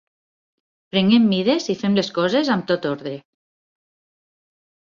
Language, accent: Catalan, valencià